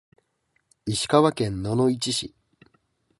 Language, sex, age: Japanese, male, 19-29